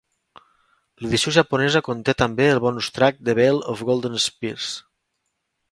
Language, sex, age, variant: Catalan, male, 30-39, Nord-Occidental